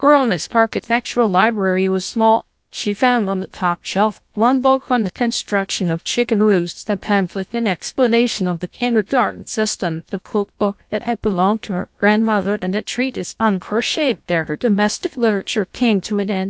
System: TTS, GlowTTS